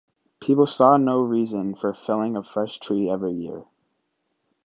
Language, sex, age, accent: English, male, under 19, United States English